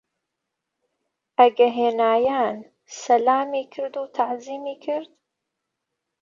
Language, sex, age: Central Kurdish, female, 19-29